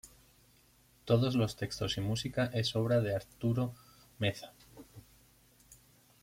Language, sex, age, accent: Spanish, male, 30-39, España: Norte peninsular (Asturias, Castilla y León, Cantabria, País Vasco, Navarra, Aragón, La Rioja, Guadalajara, Cuenca)